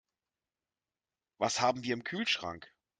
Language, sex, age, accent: German, male, 40-49, Deutschland Deutsch